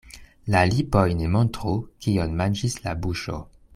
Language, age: Esperanto, 19-29